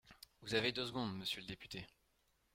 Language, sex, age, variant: French, male, 19-29, Français de métropole